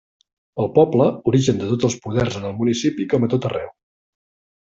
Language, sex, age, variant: Catalan, male, 40-49, Central